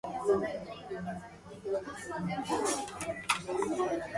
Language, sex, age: English, female, 19-29